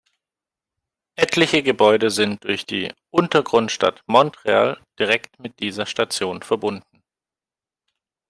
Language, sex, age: German, male, 30-39